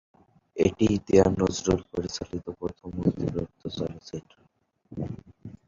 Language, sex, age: Bengali, male, under 19